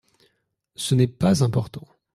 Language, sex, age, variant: French, male, 30-39, Français de métropole